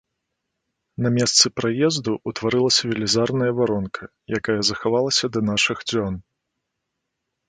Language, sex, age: Belarusian, male, 40-49